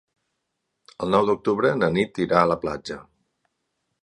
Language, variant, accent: Catalan, Nord-Occidental, Ebrenc